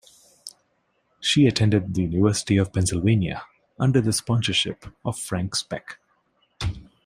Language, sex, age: English, male, 19-29